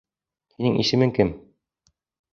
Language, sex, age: Bashkir, male, 30-39